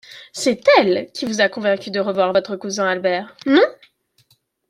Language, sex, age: French, female, 30-39